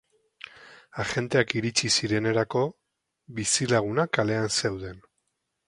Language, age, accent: Basque, under 19, Mendebalekoa (Araba, Bizkaia, Gipuzkoako mendebaleko herri batzuk)